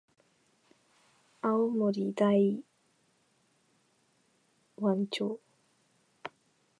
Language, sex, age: Japanese, female, 19-29